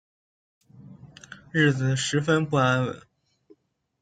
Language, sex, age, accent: Chinese, male, 19-29, 出生地：山东省